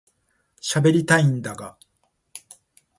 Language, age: Japanese, 40-49